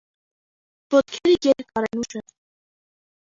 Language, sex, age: Armenian, female, 19-29